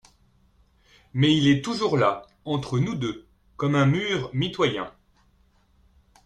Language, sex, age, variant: French, male, 30-39, Français de métropole